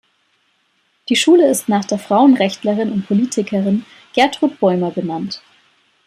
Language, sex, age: German, female, 30-39